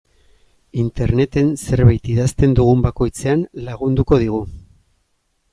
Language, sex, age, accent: Basque, male, 50-59, Erdialdekoa edo Nafarra (Gipuzkoa, Nafarroa)